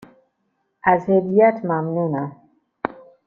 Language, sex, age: Persian, female, 50-59